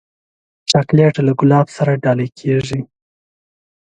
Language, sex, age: Pashto, male, 19-29